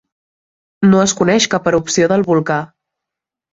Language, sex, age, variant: Catalan, female, 19-29, Central